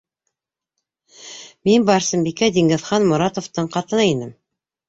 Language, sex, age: Bashkir, female, 60-69